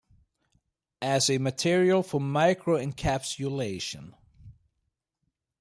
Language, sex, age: English, male, 30-39